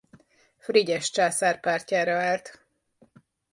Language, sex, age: Hungarian, female, 40-49